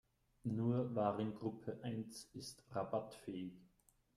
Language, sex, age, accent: German, male, 30-39, Österreichisches Deutsch